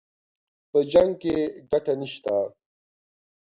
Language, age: Pashto, 19-29